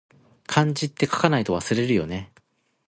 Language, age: Japanese, 40-49